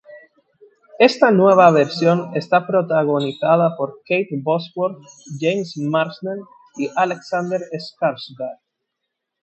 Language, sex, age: Spanish, male, 19-29